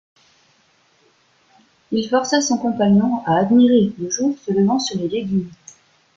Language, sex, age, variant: French, female, 40-49, Français de métropole